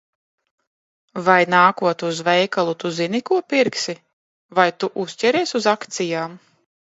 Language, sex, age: Latvian, female, 30-39